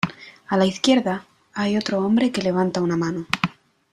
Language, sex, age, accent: Spanish, female, under 19, España: Sur peninsular (Andalucia, Extremadura, Murcia)